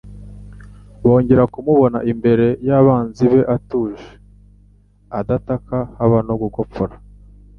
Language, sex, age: Kinyarwanda, male, 19-29